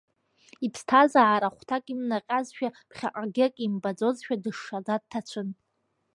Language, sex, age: Abkhazian, female, under 19